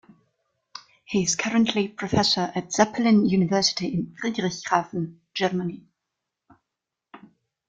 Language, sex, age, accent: English, female, 19-29, England English